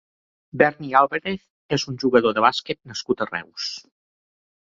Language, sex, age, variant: Catalan, male, 60-69, Central